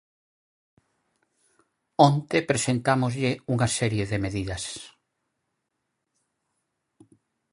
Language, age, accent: Galician, 60-69, Normativo (estándar)